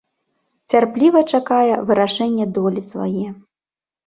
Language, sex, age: Belarusian, female, 30-39